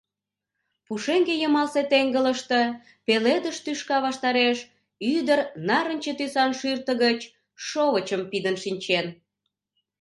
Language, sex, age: Mari, female, 40-49